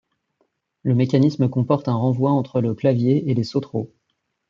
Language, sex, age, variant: French, male, 30-39, Français de métropole